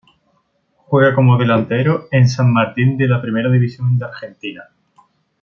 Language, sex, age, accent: Spanish, male, under 19, España: Sur peninsular (Andalucia, Extremadura, Murcia)